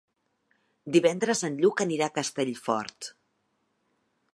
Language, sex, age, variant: Catalan, female, 40-49, Central